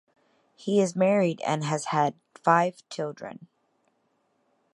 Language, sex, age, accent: English, female, 30-39, United States English